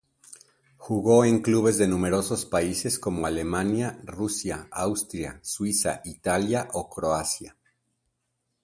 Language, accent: Spanish, México